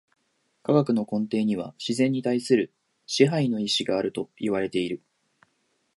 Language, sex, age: Japanese, male, 19-29